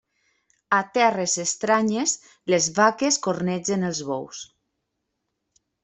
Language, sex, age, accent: Catalan, female, 30-39, valencià